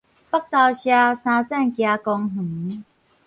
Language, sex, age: Min Nan Chinese, female, 40-49